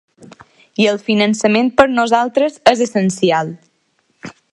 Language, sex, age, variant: Catalan, female, under 19, Balear